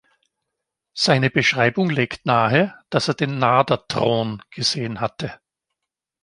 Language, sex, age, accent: German, male, 50-59, Österreichisches Deutsch